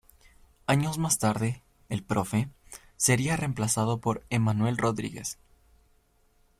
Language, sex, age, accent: Spanish, male, 19-29, Andino-Pacífico: Colombia, Perú, Ecuador, oeste de Bolivia y Venezuela andina